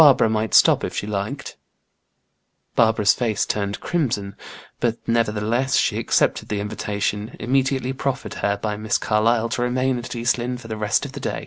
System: none